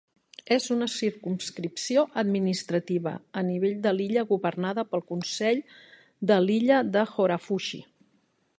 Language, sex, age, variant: Catalan, female, 50-59, Central